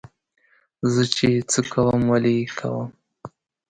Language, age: Pashto, 19-29